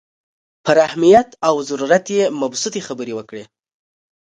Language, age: Pashto, 19-29